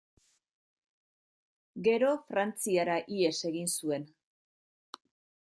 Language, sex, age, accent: Basque, female, 40-49, Mendebalekoa (Araba, Bizkaia, Gipuzkoako mendebaleko herri batzuk)